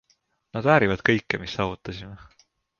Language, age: Estonian, 19-29